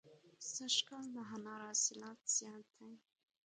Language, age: Pashto, under 19